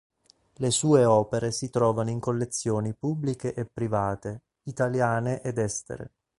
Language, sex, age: Italian, male, 30-39